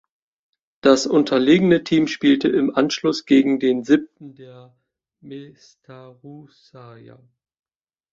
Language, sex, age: German, male, 30-39